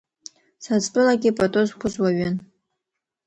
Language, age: Abkhazian, under 19